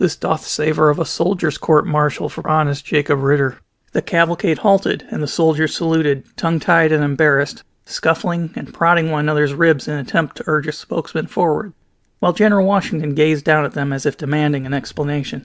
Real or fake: real